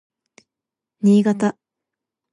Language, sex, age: Japanese, female, 19-29